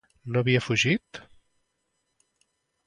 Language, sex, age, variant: Catalan, male, 50-59, Central